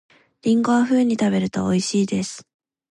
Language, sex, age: Japanese, female, 19-29